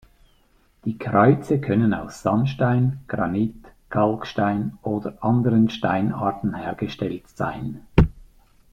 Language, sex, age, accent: German, male, 60-69, Schweizerdeutsch